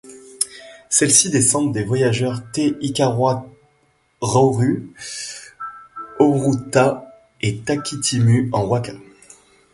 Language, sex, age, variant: French, male, 19-29, Français de métropole